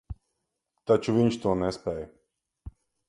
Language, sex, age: Latvian, male, 40-49